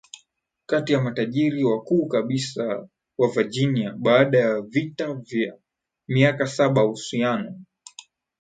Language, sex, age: Swahili, male, 19-29